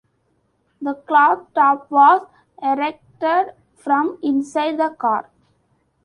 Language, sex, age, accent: English, female, under 19, India and South Asia (India, Pakistan, Sri Lanka)